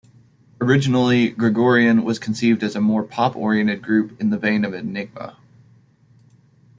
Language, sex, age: English, male, 30-39